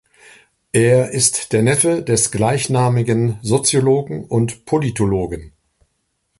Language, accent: German, Deutschland Deutsch